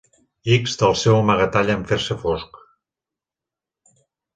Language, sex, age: Catalan, male, 40-49